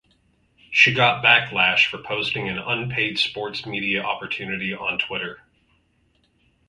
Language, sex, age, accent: English, male, 40-49, United States English